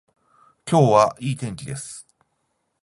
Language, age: Japanese, 50-59